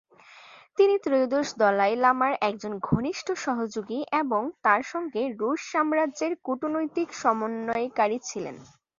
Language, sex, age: Bengali, female, under 19